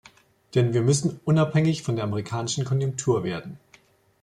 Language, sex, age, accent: German, male, 40-49, Deutschland Deutsch